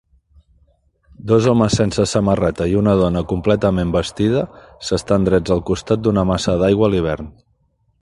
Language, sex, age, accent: Catalan, male, 40-49, Empordanès